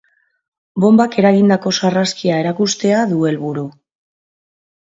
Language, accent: Basque, Mendebalekoa (Araba, Bizkaia, Gipuzkoako mendebaleko herri batzuk)